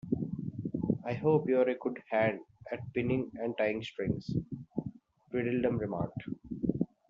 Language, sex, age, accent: English, male, 19-29, India and South Asia (India, Pakistan, Sri Lanka)